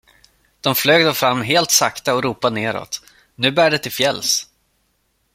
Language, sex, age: Swedish, male, 19-29